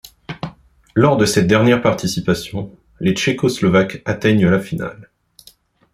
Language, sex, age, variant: French, male, 30-39, Français de métropole